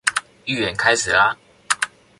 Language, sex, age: Chinese, male, under 19